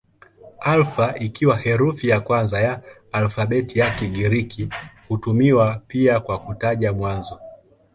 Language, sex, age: Swahili, male, 19-29